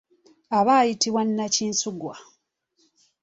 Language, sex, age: Ganda, female, 30-39